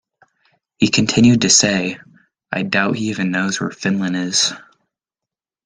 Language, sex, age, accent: English, male, under 19, United States English